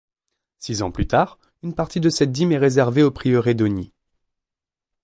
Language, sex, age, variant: French, male, 30-39, Français de métropole